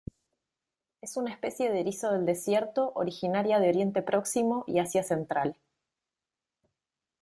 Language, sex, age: Spanish, female, 30-39